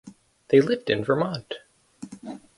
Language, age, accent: English, 19-29, United States English